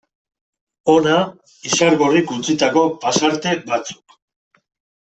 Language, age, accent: Basque, 30-39, Mendebalekoa (Araba, Bizkaia, Gipuzkoako mendebaleko herri batzuk)